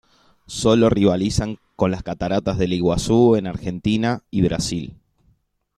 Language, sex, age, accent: Spanish, male, 30-39, Rioplatense: Argentina, Uruguay, este de Bolivia, Paraguay